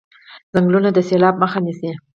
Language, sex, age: Pashto, female, 19-29